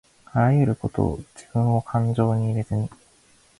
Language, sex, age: Japanese, male, 19-29